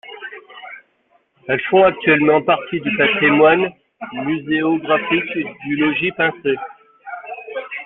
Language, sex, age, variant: French, male, 19-29, Français de métropole